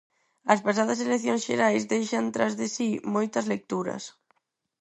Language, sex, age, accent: Galician, female, under 19, Neofalante